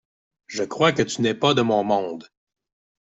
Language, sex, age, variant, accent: French, male, 30-39, Français d'Amérique du Nord, Français du Canada